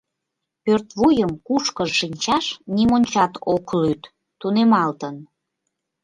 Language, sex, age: Mari, female, 19-29